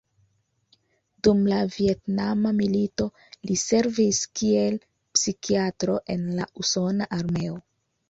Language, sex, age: Esperanto, female, 19-29